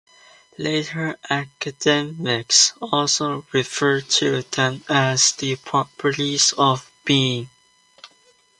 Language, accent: English, United States English